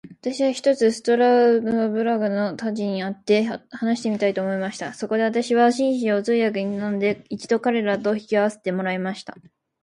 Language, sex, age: Japanese, female, under 19